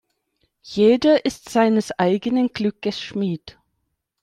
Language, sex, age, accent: German, male, 40-49, Deutschland Deutsch